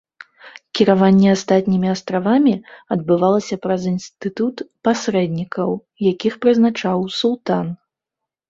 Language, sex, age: Belarusian, female, 30-39